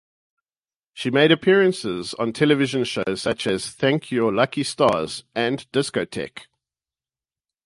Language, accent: English, Southern African (South Africa, Zimbabwe, Namibia)